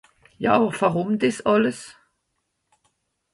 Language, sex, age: Swiss German, female, 60-69